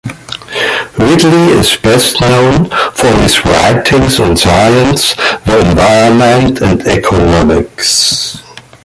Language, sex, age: English, male, 50-59